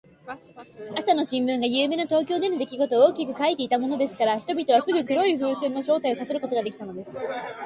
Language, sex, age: Japanese, female, 19-29